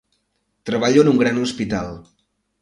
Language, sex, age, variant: Catalan, male, 19-29, Central